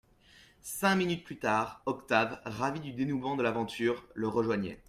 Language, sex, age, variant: French, male, 19-29, Français de métropole